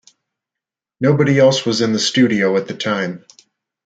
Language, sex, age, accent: English, male, 19-29, United States English